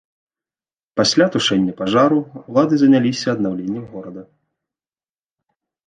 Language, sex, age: Belarusian, male, 30-39